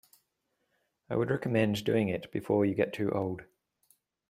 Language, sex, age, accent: English, male, 40-49, Australian English